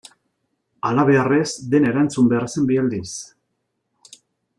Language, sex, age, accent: Basque, male, 40-49, Mendebalekoa (Araba, Bizkaia, Gipuzkoako mendebaleko herri batzuk)